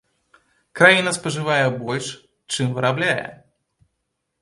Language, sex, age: Belarusian, male, 19-29